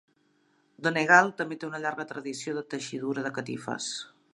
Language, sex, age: Catalan, female, 40-49